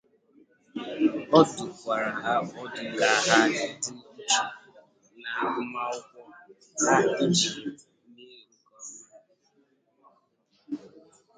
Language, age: Igbo, under 19